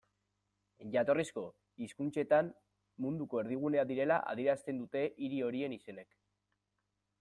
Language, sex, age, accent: Basque, male, 19-29, Mendebalekoa (Araba, Bizkaia, Gipuzkoako mendebaleko herri batzuk)